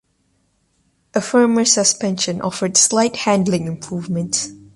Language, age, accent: English, under 19, United States English